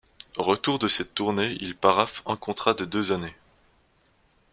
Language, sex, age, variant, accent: French, male, 19-29, Français d'Europe, Français de Suisse